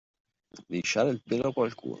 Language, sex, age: Italian, male, 50-59